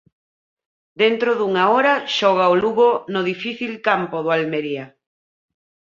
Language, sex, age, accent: Galician, female, 40-49, Normativo (estándar)